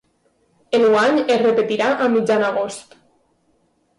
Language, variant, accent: Catalan, Valencià meridional, valencià